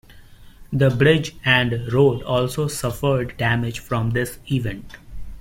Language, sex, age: English, male, 19-29